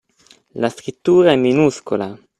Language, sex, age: Italian, male, 19-29